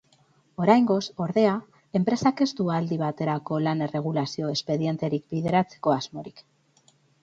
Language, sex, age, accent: Basque, female, 30-39, Mendebalekoa (Araba, Bizkaia, Gipuzkoako mendebaleko herri batzuk)